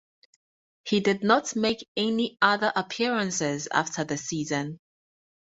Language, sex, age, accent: English, female, 30-39, United States English